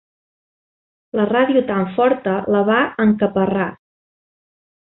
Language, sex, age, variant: Catalan, female, 40-49, Central